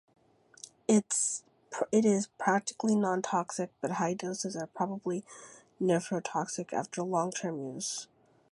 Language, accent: English, United States English